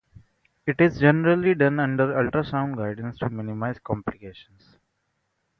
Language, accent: English, India and South Asia (India, Pakistan, Sri Lanka)